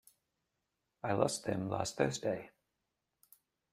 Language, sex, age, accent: English, male, 40-49, Australian English